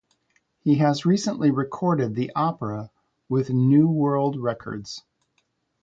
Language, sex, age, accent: English, male, 50-59, United States English